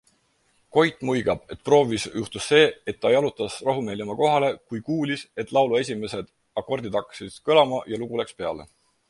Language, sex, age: Estonian, male, 30-39